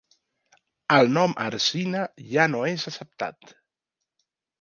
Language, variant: Catalan, Central